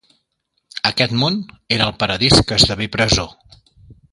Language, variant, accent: Catalan, Central, central